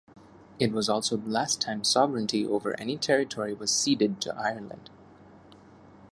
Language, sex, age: English, male, 30-39